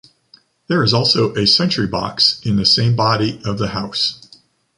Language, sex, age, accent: English, male, 50-59, United States English